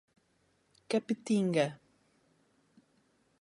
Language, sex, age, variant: Portuguese, female, 40-49, Portuguese (Portugal)